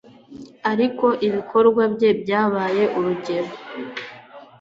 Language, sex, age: Kinyarwanda, female, 19-29